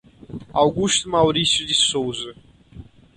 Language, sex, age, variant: Portuguese, male, 19-29, Portuguese (Brasil)